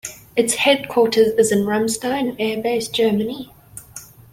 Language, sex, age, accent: English, female, 19-29, Southern African (South Africa, Zimbabwe, Namibia)